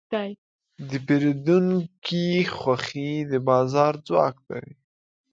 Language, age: Pashto, 19-29